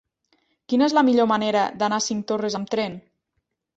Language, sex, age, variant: Catalan, female, 19-29, Nord-Occidental